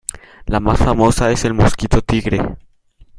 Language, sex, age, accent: Spanish, male, under 19, México